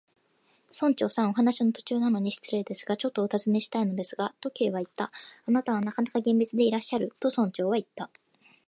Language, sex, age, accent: Japanese, female, 19-29, 標準語